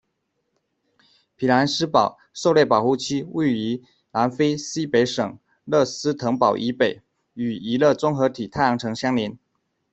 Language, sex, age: Chinese, male, 30-39